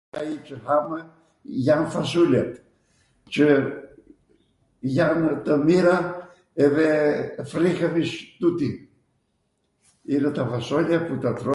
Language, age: Arvanitika Albanian, 70-79